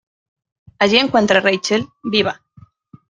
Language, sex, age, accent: Spanish, female, 40-49, España: Norte peninsular (Asturias, Castilla y León, Cantabria, País Vasco, Navarra, Aragón, La Rioja, Guadalajara, Cuenca)